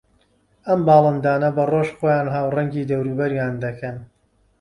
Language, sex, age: Central Kurdish, male, 40-49